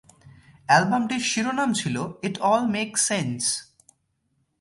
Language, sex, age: Bengali, male, 19-29